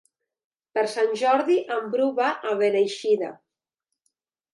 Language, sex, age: Catalan, female, 50-59